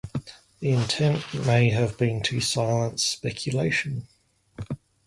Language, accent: English, Australian English